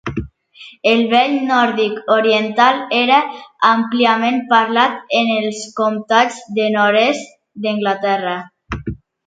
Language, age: Catalan, 19-29